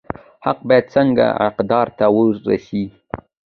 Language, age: Pashto, under 19